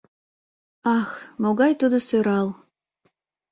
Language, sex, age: Mari, female, 19-29